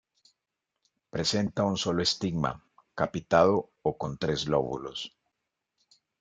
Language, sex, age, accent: Spanish, male, 40-49, Andino-Pacífico: Colombia, Perú, Ecuador, oeste de Bolivia y Venezuela andina